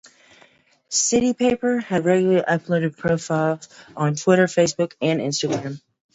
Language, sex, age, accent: English, female, 30-39, United States English